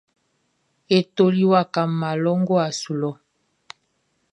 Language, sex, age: Baoulé, female, 19-29